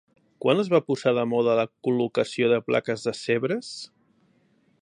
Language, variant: Catalan, Central